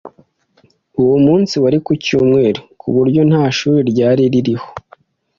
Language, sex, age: Kinyarwanda, male, 19-29